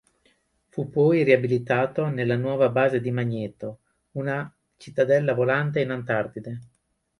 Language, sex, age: Italian, male, 40-49